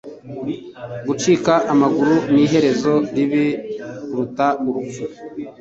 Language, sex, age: Kinyarwanda, male, 40-49